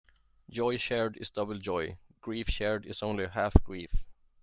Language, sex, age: English, male, 40-49